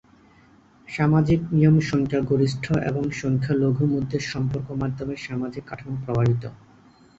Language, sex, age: Bengali, male, 30-39